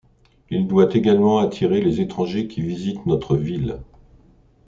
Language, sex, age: French, male, 60-69